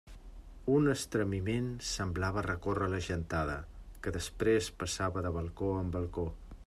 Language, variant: Catalan, Central